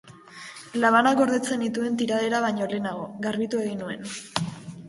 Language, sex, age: Basque, female, under 19